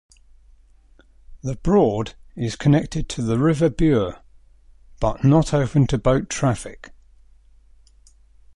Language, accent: English, England English